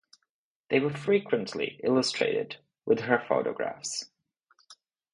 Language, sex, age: English, male, under 19